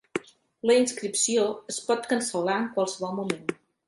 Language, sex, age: Catalan, female, 50-59